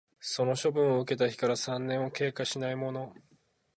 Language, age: Japanese, 30-39